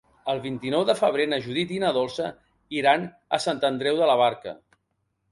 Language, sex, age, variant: Catalan, male, 50-59, Balear